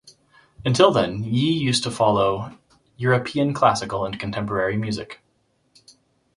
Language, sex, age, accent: English, male, 30-39, United States English